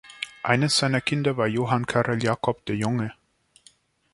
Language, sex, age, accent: German, male, 19-29, Schweizerdeutsch